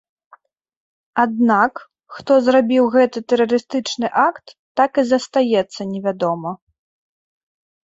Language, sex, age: Belarusian, female, 30-39